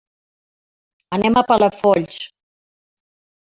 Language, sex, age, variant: Catalan, female, 60-69, Central